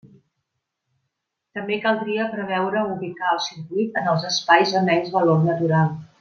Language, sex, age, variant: Catalan, female, 50-59, Central